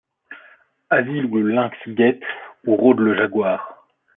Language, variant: French, Français de métropole